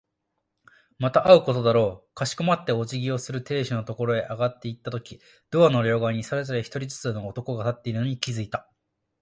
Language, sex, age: Japanese, male, 19-29